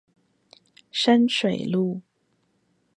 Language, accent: Chinese, 出生地：臺北市